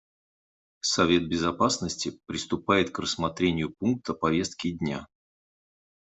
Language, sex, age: Russian, male, 40-49